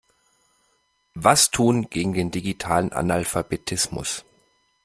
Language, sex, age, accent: German, male, 40-49, Deutschland Deutsch